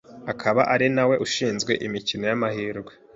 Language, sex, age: Kinyarwanda, female, 19-29